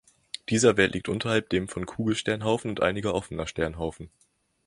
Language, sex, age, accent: German, male, 19-29, Deutschland Deutsch